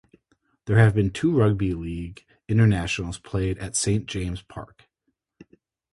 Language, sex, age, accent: English, male, 30-39, United States English